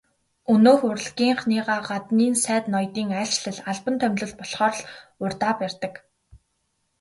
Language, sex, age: Mongolian, female, 19-29